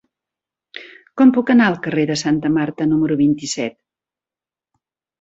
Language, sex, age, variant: Catalan, female, 60-69, Central